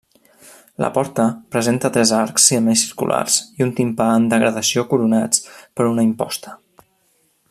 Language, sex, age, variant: Catalan, male, 30-39, Central